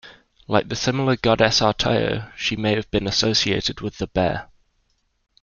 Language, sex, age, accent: English, male, 19-29, England English